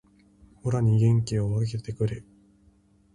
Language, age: Japanese, 19-29